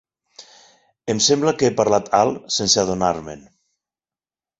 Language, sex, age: Catalan, male, 40-49